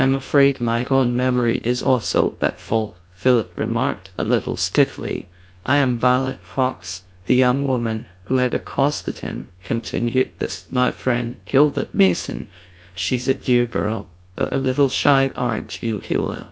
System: TTS, GlowTTS